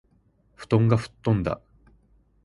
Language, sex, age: Japanese, male, 19-29